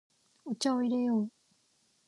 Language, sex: Japanese, female